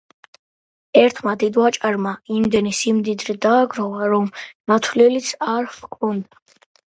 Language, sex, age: Georgian, female, 30-39